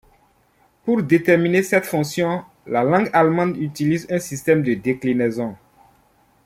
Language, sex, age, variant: French, male, 30-39, Français d'Afrique subsaharienne et des îles africaines